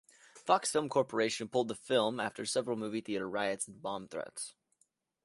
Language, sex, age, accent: English, male, under 19, United States English